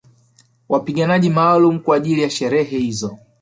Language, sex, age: Swahili, male, 19-29